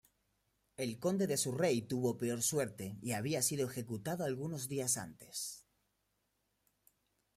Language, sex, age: Spanish, male, 19-29